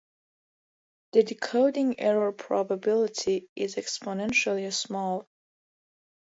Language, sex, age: English, female, under 19